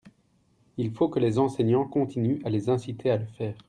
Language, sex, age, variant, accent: French, male, 30-39, Français d'Europe, Français de Belgique